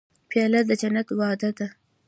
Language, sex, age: Pashto, female, 19-29